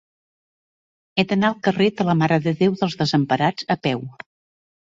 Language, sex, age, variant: Catalan, female, 60-69, Central